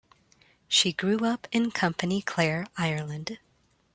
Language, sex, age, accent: English, female, 19-29, Filipino